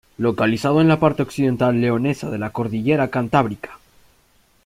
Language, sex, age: Spanish, male, under 19